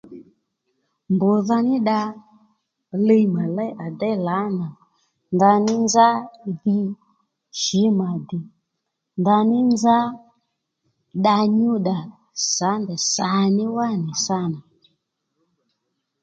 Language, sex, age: Lendu, female, 30-39